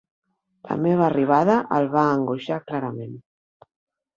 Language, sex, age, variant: Catalan, female, 40-49, Central